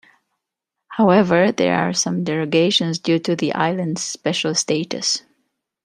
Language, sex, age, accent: English, female, 40-49, United States English